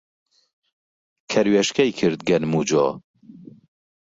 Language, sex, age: Central Kurdish, male, 40-49